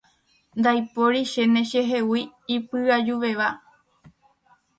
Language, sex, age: Guarani, female, 19-29